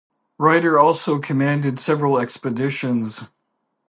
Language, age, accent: English, 50-59, Canadian English